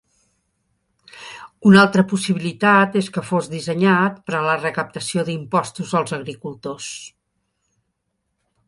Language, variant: Catalan, Central